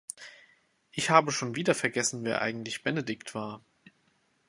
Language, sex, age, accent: German, male, 30-39, Deutschland Deutsch